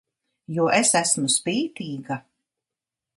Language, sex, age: Latvian, female, 60-69